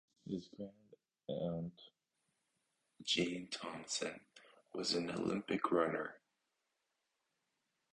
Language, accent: English, United States English